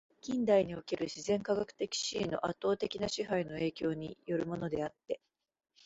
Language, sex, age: Japanese, female, 40-49